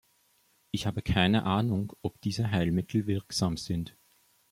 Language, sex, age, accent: German, male, 19-29, Österreichisches Deutsch